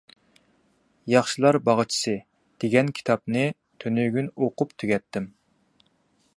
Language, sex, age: Uyghur, male, 30-39